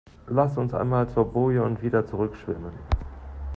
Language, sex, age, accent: German, male, 30-39, Deutschland Deutsch